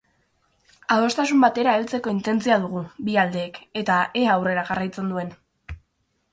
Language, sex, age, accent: Basque, female, under 19, Mendebalekoa (Araba, Bizkaia, Gipuzkoako mendebaleko herri batzuk)